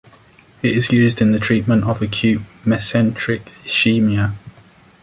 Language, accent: English, England English